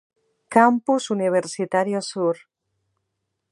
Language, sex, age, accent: Spanish, female, 30-39, España: Norte peninsular (Asturias, Castilla y León, Cantabria, País Vasco, Navarra, Aragón, La Rioja, Guadalajara, Cuenca)